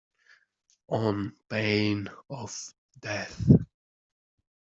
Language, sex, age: English, male, 30-39